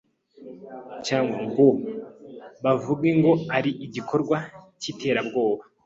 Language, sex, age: Kinyarwanda, male, 19-29